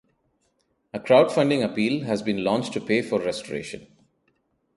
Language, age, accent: English, 30-39, India and South Asia (India, Pakistan, Sri Lanka)